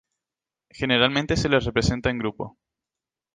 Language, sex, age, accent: Spanish, male, 19-29, España: Islas Canarias